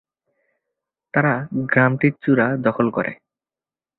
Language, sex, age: Bengali, male, 19-29